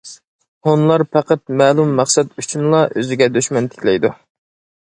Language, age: Uyghur, 19-29